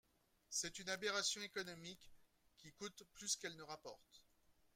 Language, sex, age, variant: French, male, 50-59, Français de métropole